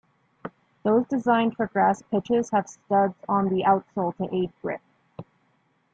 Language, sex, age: English, female, 19-29